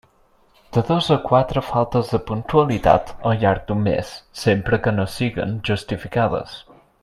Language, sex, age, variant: Catalan, male, 19-29, Central